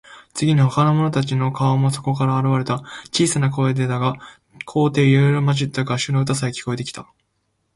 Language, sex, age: Japanese, male, 19-29